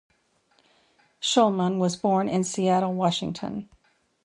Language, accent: English, United States English